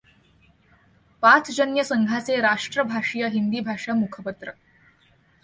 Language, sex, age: Marathi, female, under 19